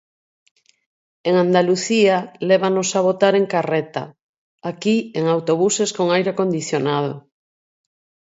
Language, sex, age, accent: Galician, female, 50-59, Normativo (estándar)